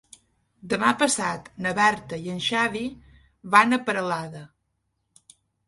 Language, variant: Catalan, Balear